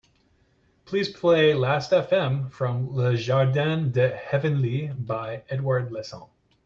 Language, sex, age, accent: English, male, 40-49, United States English